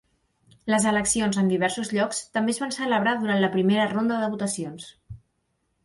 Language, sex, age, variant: Catalan, female, 19-29, Central